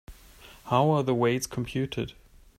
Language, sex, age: English, male, 19-29